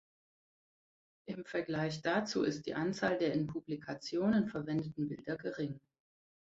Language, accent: German, Hochdeutsch